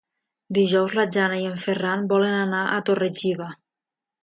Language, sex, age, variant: Catalan, female, 19-29, Nord-Occidental